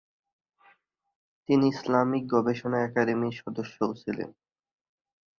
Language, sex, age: Bengali, male, under 19